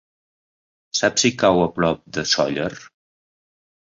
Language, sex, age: Catalan, male, 50-59